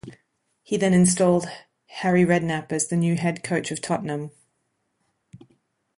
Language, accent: English, Australian English